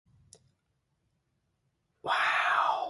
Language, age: English, 19-29